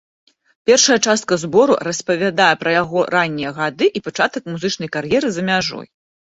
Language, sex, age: Belarusian, female, 40-49